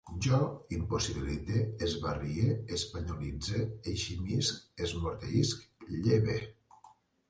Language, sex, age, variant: Catalan, male, 30-39, Septentrional